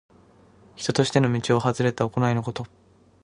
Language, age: Japanese, 19-29